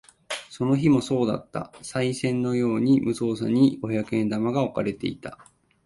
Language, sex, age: Japanese, male, 40-49